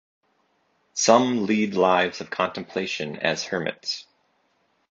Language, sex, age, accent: English, male, 30-39, United States English